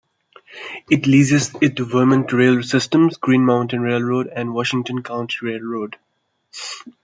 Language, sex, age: English, male, 19-29